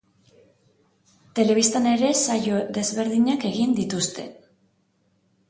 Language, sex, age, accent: Basque, female, 30-39, Mendebalekoa (Araba, Bizkaia, Gipuzkoako mendebaleko herri batzuk)